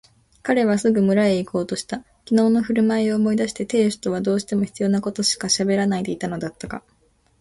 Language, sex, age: Japanese, female, under 19